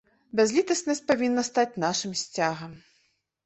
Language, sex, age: Belarusian, female, 40-49